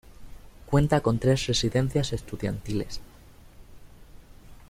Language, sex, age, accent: Spanish, male, 19-29, España: Sur peninsular (Andalucia, Extremadura, Murcia)